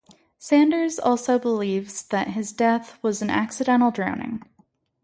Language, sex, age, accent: English, female, 19-29, United States English